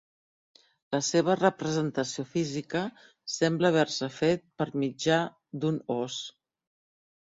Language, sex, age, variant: Catalan, female, 50-59, Central